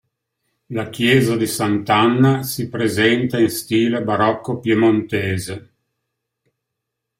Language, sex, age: Italian, male, 60-69